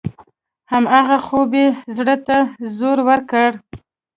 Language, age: Pashto, 19-29